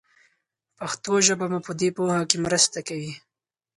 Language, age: Pashto, 19-29